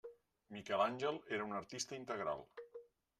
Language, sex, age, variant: Catalan, male, 40-49, Central